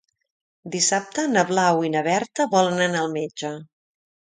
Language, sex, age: Catalan, female, 40-49